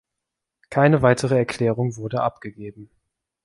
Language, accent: German, Deutschland Deutsch